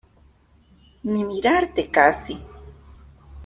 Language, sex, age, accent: Spanish, female, 50-59, América central